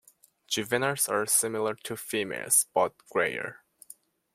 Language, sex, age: English, male, 19-29